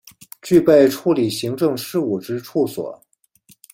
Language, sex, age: Chinese, male, 30-39